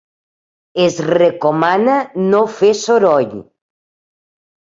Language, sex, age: Catalan, female, 60-69